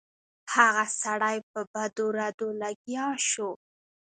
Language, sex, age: Pashto, female, 19-29